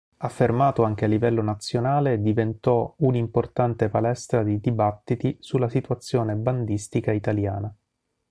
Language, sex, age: Italian, male, 40-49